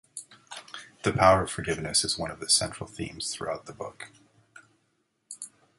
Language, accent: English, Canadian English